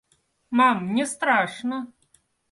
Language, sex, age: Russian, female, 40-49